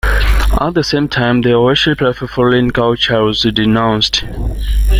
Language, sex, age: English, male, 19-29